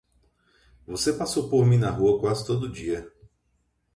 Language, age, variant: Portuguese, 30-39, Portuguese (Brasil)